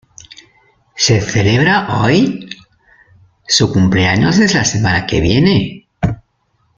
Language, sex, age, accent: Spanish, male, 50-59, España: Norte peninsular (Asturias, Castilla y León, Cantabria, País Vasco, Navarra, Aragón, La Rioja, Guadalajara, Cuenca)